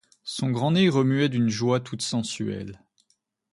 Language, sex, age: French, female, 19-29